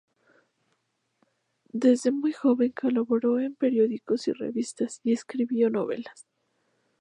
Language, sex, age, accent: Spanish, female, 19-29, México